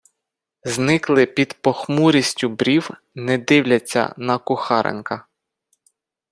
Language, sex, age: Ukrainian, male, 30-39